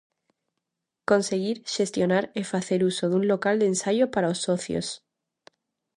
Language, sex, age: Galician, female, 19-29